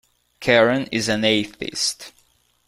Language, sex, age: English, male, 19-29